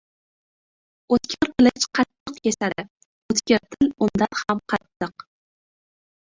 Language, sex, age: Uzbek, female, 19-29